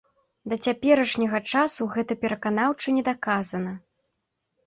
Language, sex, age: Belarusian, female, 19-29